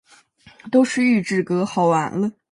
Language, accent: Chinese, 出生地：江苏省